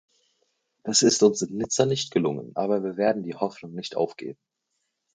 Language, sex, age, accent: German, female, under 19, Deutschland Deutsch